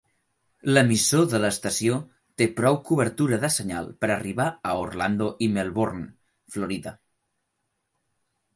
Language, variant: Catalan, Central